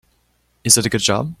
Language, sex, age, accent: English, male, 19-29, United States English